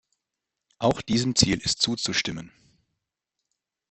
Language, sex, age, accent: German, male, 30-39, Deutschland Deutsch